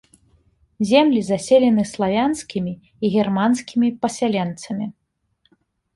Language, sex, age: Belarusian, female, 30-39